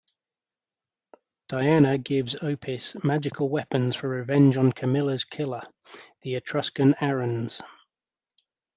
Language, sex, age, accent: English, male, 30-39, England English